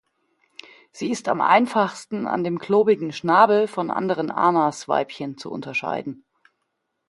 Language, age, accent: German, 40-49, Deutschland Deutsch